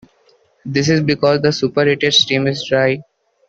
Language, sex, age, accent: English, male, 19-29, United States English